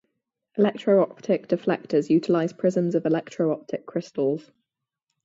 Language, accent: English, England English